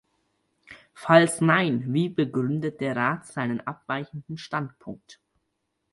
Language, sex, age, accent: German, male, under 19, Deutschland Deutsch